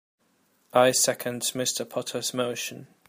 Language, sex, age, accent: English, male, 19-29, England English